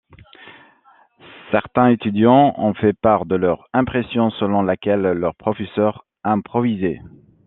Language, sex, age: French, male, 30-39